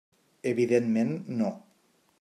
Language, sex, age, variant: Catalan, male, 40-49, Nord-Occidental